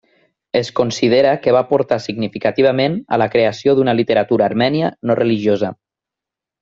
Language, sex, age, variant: Catalan, male, 19-29, Nord-Occidental